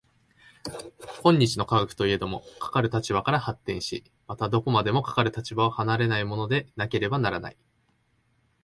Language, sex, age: Japanese, male, 19-29